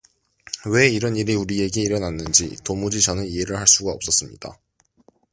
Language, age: Korean, 19-29